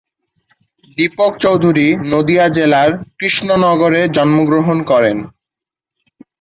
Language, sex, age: Bengali, male, 19-29